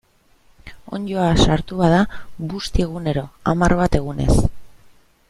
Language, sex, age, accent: Basque, female, 30-39, Mendebalekoa (Araba, Bizkaia, Gipuzkoako mendebaleko herri batzuk)